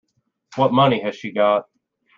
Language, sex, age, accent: English, male, 30-39, United States English